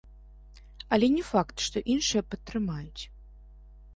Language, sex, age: Belarusian, female, 30-39